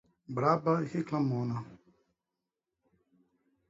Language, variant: Portuguese, Portuguese (Brasil)